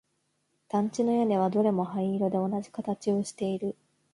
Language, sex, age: Japanese, female, 30-39